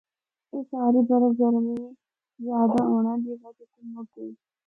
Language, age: Northern Hindko, 19-29